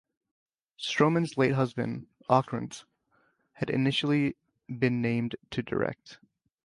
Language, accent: English, United States English